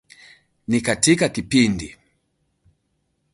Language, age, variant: Swahili, 40-49, Kiswahili Sanifu (EA)